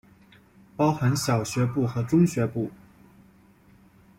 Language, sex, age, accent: Chinese, male, 30-39, 出生地：湖南省